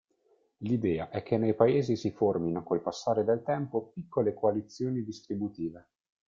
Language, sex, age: Italian, male, 19-29